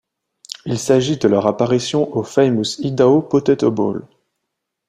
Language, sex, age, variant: French, male, 19-29, Français de métropole